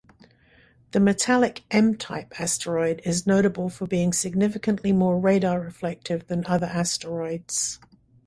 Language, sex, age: English, female, 60-69